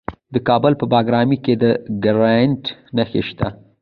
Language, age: Pashto, under 19